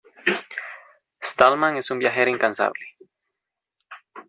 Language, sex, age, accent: Spanish, male, 19-29, América central